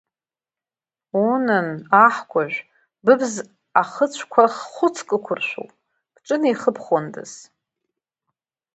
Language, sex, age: Abkhazian, female, 50-59